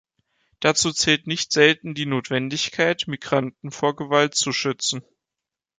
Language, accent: German, Deutschland Deutsch